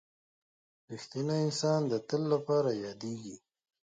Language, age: Pashto, 30-39